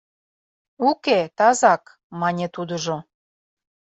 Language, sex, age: Mari, female, 40-49